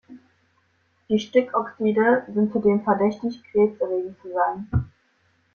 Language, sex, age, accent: German, female, under 19, Deutschland Deutsch